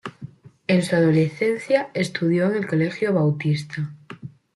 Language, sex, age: Spanish, female, 19-29